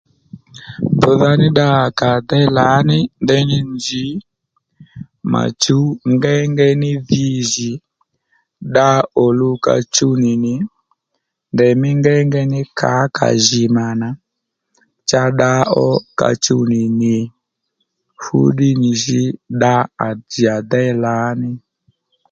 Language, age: Lendu, 40-49